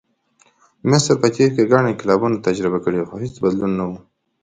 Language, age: Pashto, 19-29